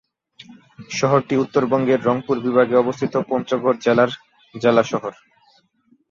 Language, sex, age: Bengali, male, 19-29